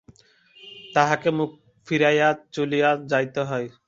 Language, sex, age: Bengali, male, 19-29